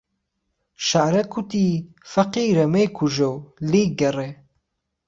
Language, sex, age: Central Kurdish, male, 19-29